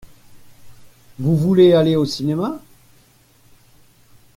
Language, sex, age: French, male, 60-69